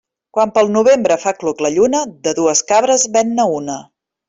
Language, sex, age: Catalan, female, 40-49